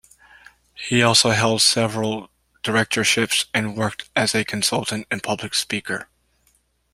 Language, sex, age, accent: English, male, 30-39, United States English